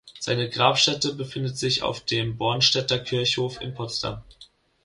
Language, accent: German, Deutschland Deutsch